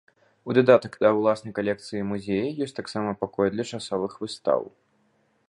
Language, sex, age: Belarusian, male, under 19